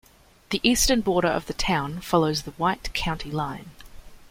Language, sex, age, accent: English, female, 19-29, Australian English